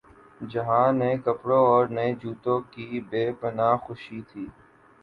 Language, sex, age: Urdu, male, 19-29